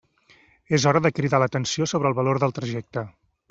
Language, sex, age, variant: Catalan, male, 40-49, Central